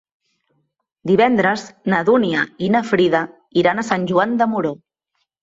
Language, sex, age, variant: Catalan, female, 30-39, Central